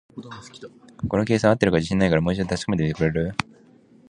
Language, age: Japanese, 19-29